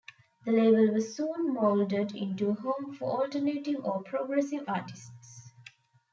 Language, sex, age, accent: English, female, 19-29, India and South Asia (India, Pakistan, Sri Lanka)